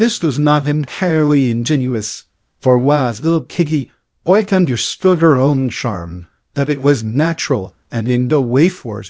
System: TTS, VITS